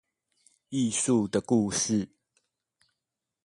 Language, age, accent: Chinese, 30-39, 出生地：宜蘭縣